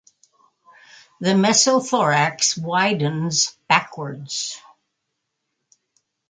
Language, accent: English, United States English